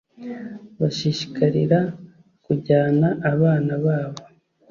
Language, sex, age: Kinyarwanda, male, 30-39